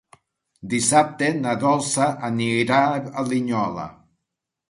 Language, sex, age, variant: Catalan, male, 40-49, Nord-Occidental